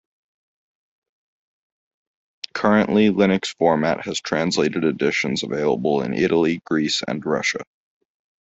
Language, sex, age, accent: English, male, 19-29, United States English